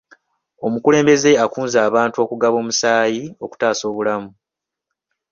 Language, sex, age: Ganda, male, 19-29